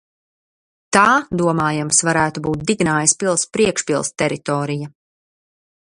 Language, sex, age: Latvian, female, 30-39